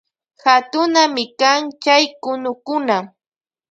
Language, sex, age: Loja Highland Quichua, female, 19-29